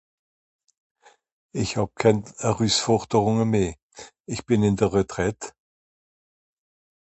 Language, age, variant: Swiss German, 60-69, Nordniederàlemmànisch (Rishoffe, Zàwere, Bùsswìller, Hawenau, Brüemt, Stroossbùri, Molse, Dàmbàch, Schlettstàtt, Pfàlzbùri usw.)